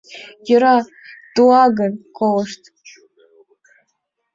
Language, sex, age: Mari, female, under 19